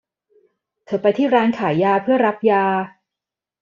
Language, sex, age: Thai, female, 30-39